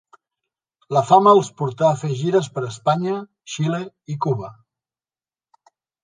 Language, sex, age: Catalan, male, 50-59